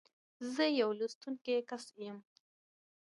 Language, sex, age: Pashto, female, under 19